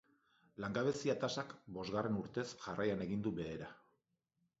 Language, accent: Basque, Erdialdekoa edo Nafarra (Gipuzkoa, Nafarroa)